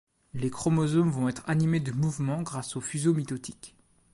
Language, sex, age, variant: French, male, 19-29, Français de métropole